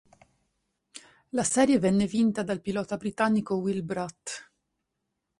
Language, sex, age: Italian, female, 30-39